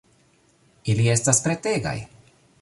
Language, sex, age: Esperanto, male, 40-49